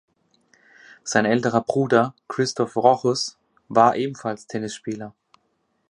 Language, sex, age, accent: German, male, 30-39, Deutschland Deutsch